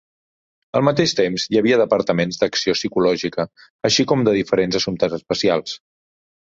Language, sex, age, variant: Catalan, male, 30-39, Central